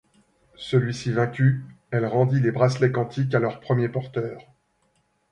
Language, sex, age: French, male, 50-59